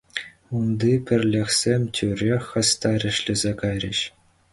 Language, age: Chuvash, 19-29